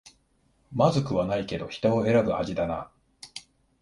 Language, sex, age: Japanese, male, 50-59